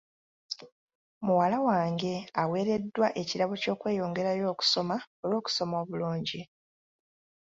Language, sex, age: Ganda, female, 30-39